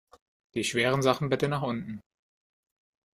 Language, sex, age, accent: German, male, 30-39, Deutschland Deutsch